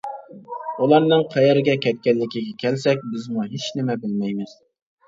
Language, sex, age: Uyghur, male, 19-29